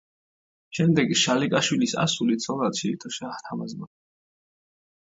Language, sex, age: Georgian, male, 19-29